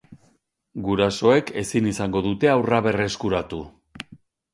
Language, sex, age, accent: Basque, male, 50-59, Erdialdekoa edo Nafarra (Gipuzkoa, Nafarroa)